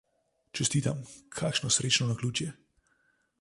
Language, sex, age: Slovenian, male, 30-39